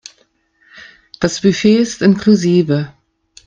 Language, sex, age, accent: German, female, 50-59, Deutschland Deutsch